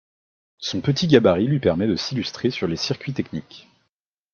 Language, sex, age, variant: French, male, 19-29, Français de métropole